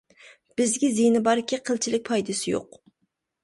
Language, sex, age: Uyghur, female, 19-29